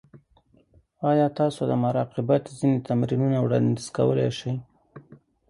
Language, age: Pashto, 40-49